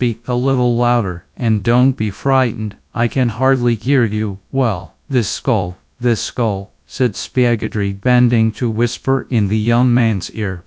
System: TTS, GradTTS